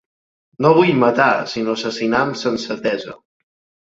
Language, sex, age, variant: Catalan, male, 19-29, Central